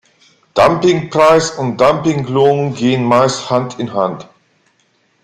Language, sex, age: German, male, 50-59